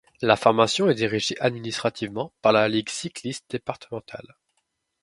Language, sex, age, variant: French, male, 19-29, Français de métropole